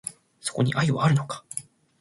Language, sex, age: Japanese, male, 19-29